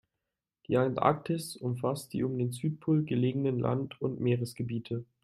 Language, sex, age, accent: German, male, 19-29, Deutschland Deutsch